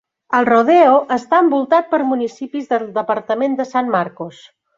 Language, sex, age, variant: Catalan, female, 40-49, Central